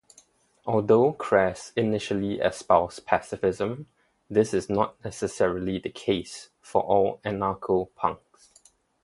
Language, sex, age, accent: English, male, 19-29, Singaporean English